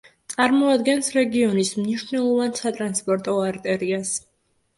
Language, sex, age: Georgian, female, under 19